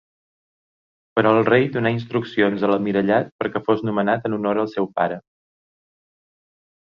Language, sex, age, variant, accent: Catalan, male, 40-49, Balear, menorquí